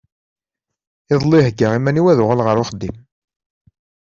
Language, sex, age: Kabyle, male, 30-39